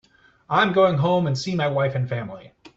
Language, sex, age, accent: English, male, 40-49, United States English